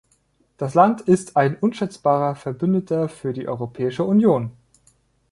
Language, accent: German, Deutschland Deutsch